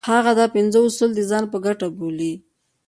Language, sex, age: Pashto, female, 19-29